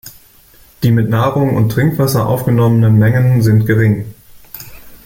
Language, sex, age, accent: German, male, 30-39, Deutschland Deutsch